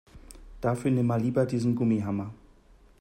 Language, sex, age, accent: German, male, 30-39, Deutschland Deutsch